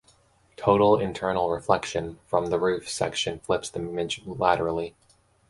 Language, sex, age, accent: English, male, 19-29, United States English